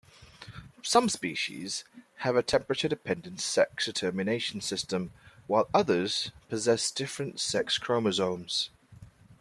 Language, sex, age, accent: English, male, 30-39, England English